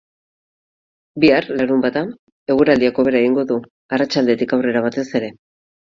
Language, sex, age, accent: Basque, female, 40-49, Mendebalekoa (Araba, Bizkaia, Gipuzkoako mendebaleko herri batzuk)